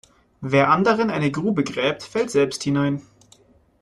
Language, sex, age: German, male, 19-29